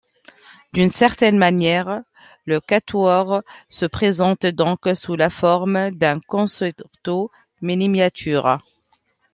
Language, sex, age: French, female, 40-49